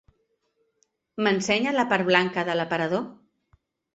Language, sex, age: Catalan, female, 50-59